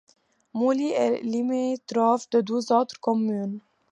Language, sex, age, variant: French, female, 19-29, Français de métropole